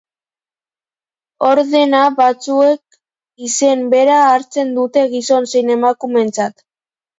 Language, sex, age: Basque, female, under 19